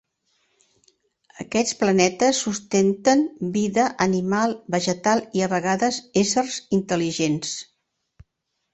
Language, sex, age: Catalan, female, 70-79